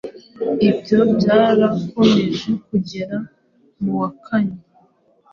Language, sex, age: Kinyarwanda, female, 19-29